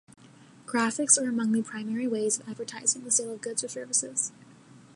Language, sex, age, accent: English, female, 19-29, United States English